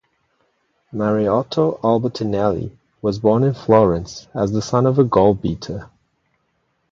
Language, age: English, 40-49